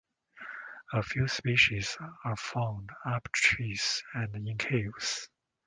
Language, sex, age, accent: English, male, 30-39, United States English